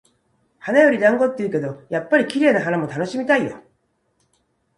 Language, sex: Japanese, female